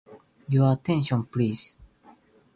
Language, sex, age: Japanese, male, 19-29